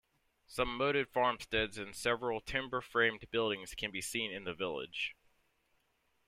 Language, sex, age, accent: English, male, 19-29, United States English